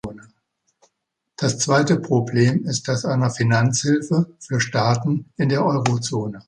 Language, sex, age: German, male, 60-69